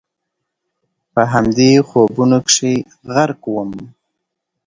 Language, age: Pashto, 30-39